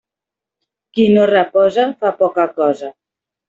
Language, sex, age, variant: Catalan, female, 30-39, Central